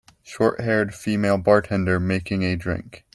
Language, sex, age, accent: English, male, 19-29, United States English